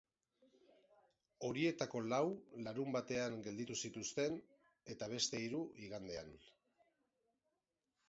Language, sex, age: Basque, male, 50-59